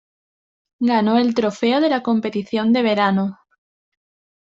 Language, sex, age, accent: Spanish, female, under 19, España: Sur peninsular (Andalucia, Extremadura, Murcia)